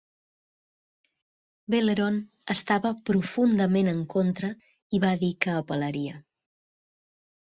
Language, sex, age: Catalan, female, 40-49